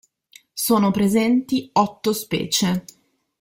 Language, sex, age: Italian, female, 30-39